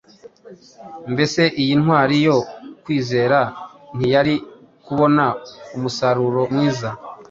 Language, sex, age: Kinyarwanda, male, 30-39